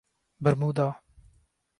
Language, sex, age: Urdu, male, 19-29